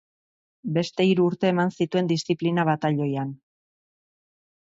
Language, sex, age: Basque, female, 40-49